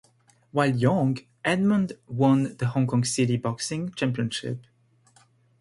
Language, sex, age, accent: English, male, 19-29, United States English